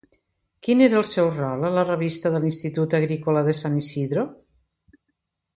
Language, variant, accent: Catalan, Central, central